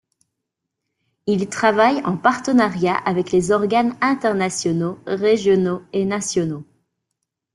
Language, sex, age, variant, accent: French, female, 30-39, Français d'Europe, Français de Belgique